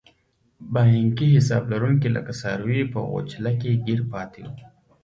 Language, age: Pashto, 19-29